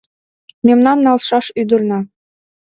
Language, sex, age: Mari, female, 19-29